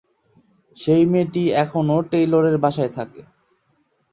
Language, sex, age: Bengali, male, 19-29